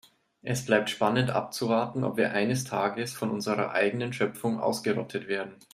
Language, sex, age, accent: German, male, 19-29, Deutschland Deutsch